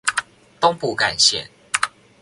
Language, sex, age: Chinese, male, under 19